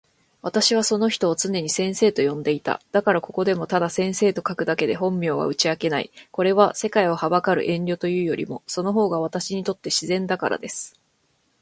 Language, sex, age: Japanese, female, 19-29